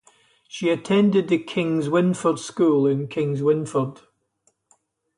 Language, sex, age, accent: English, male, 70-79, Scottish English